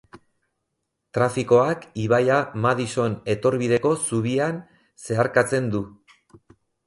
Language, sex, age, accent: Basque, male, 40-49, Erdialdekoa edo Nafarra (Gipuzkoa, Nafarroa)